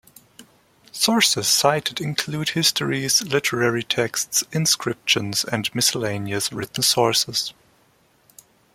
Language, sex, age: English, male, 19-29